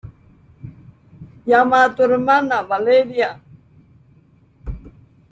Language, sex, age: Spanish, female, 80-89